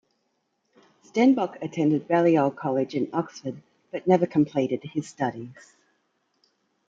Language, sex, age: English, female, 40-49